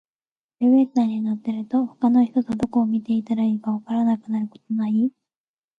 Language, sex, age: Japanese, female, 19-29